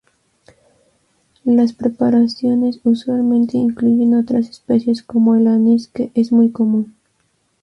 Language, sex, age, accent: Spanish, female, under 19, México